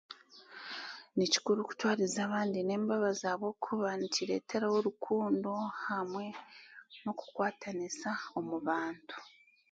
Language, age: Chiga, 19-29